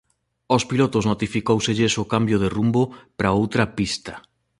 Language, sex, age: Galician, male, 40-49